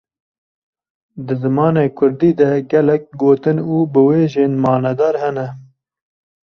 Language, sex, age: Kurdish, male, 30-39